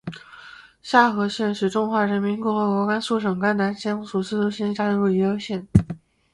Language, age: Chinese, 19-29